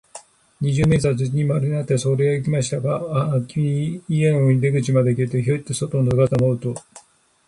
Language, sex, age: Japanese, male, 50-59